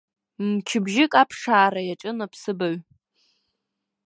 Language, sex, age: Abkhazian, female, under 19